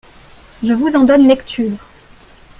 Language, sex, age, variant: French, female, 19-29, Français de métropole